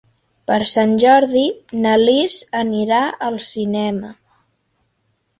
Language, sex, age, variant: Catalan, female, under 19, Central